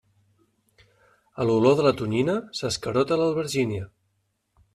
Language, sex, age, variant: Catalan, male, 30-39, Nord-Occidental